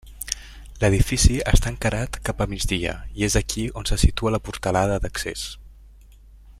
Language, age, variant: Catalan, 19-29, Central